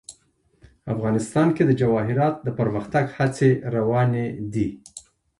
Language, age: Pashto, 50-59